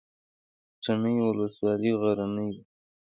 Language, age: Pashto, 19-29